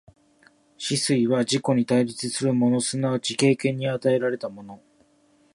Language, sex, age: Japanese, male, 19-29